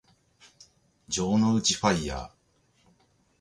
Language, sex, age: Japanese, male, 40-49